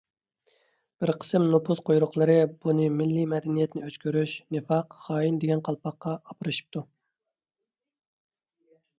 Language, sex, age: Uyghur, male, 30-39